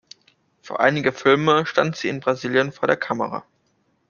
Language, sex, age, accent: German, male, under 19, Deutschland Deutsch